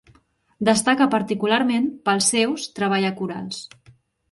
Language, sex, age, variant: Catalan, female, 30-39, Central